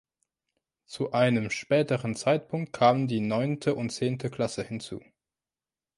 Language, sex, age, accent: German, male, 19-29, Französisch Deutsch